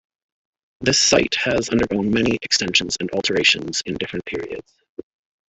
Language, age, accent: English, 30-39, Canadian English